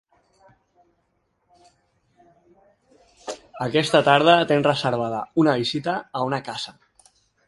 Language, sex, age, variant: Catalan, female, 19-29, Central